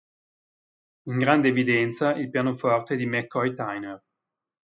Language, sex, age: Italian, male, 40-49